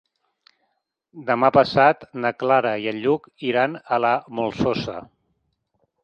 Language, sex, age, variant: Catalan, male, 50-59, Nord-Occidental